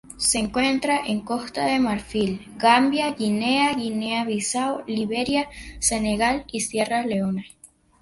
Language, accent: Spanish, Caribe: Cuba, Venezuela, Puerto Rico, República Dominicana, Panamá, Colombia caribeña, México caribeño, Costa del golfo de México